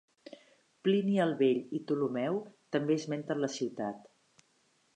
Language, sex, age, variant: Catalan, female, 50-59, Central